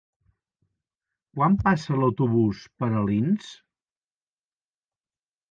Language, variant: Catalan, Nord-Occidental